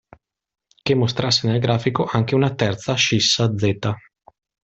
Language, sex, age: Italian, male, 30-39